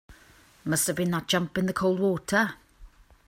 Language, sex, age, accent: English, female, 30-39, England English